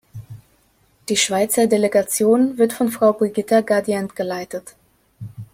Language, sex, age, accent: German, female, 19-29, Deutschland Deutsch